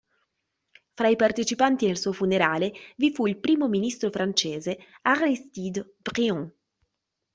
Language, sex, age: Italian, female, 30-39